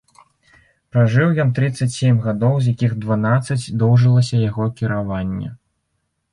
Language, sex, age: Belarusian, male, under 19